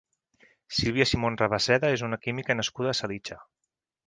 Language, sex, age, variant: Catalan, male, 40-49, Central